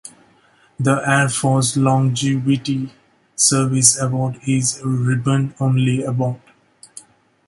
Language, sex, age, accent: English, male, 19-29, India and South Asia (India, Pakistan, Sri Lanka)